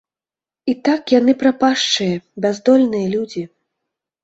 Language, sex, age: Belarusian, female, 30-39